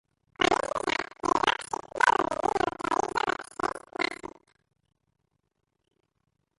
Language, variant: Catalan, Central